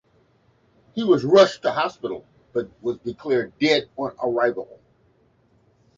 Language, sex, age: English, male, 60-69